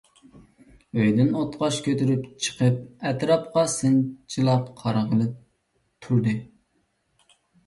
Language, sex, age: Uyghur, male, 30-39